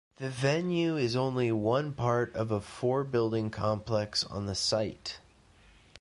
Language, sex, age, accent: English, male, 30-39, United States English